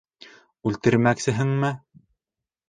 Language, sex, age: Bashkir, male, under 19